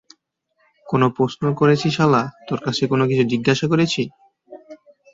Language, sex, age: Bengali, male, 19-29